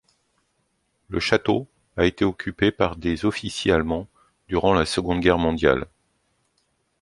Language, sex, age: French, male, 50-59